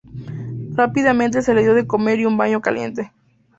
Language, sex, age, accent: Spanish, female, under 19, México